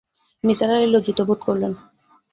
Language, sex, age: Bengali, female, 19-29